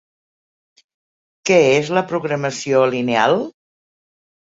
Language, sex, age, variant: Catalan, female, 70-79, Central